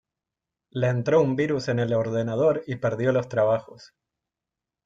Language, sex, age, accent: Spanish, male, 30-39, Rioplatense: Argentina, Uruguay, este de Bolivia, Paraguay